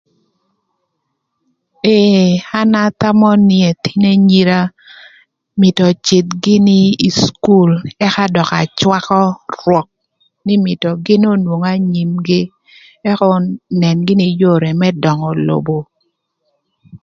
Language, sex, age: Thur, female, 30-39